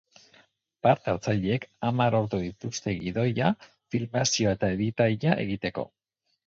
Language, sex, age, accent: Basque, male, 40-49, Mendebalekoa (Araba, Bizkaia, Gipuzkoako mendebaleko herri batzuk)